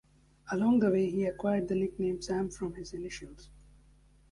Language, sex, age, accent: English, male, 19-29, United States English